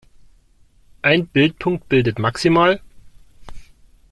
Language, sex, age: German, male, 40-49